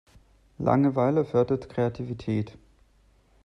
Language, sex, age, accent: German, male, 30-39, Deutschland Deutsch